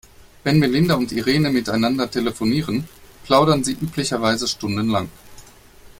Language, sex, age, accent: German, male, 40-49, Deutschland Deutsch